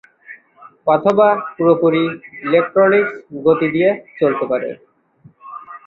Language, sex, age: Bengali, male, 19-29